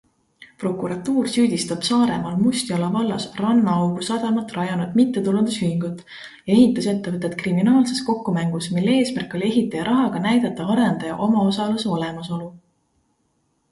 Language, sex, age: Estonian, female, 19-29